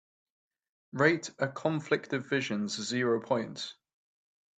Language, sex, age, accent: English, male, 19-29, England English